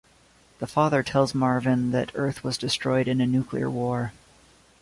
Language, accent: English, United States English